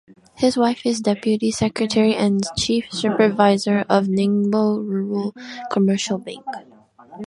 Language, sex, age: English, female, 19-29